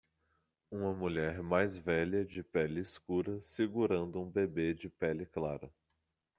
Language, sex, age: Portuguese, male, 30-39